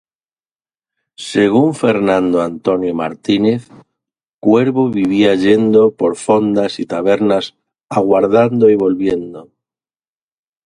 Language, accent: Spanish, España: Sur peninsular (Andalucia, Extremadura, Murcia)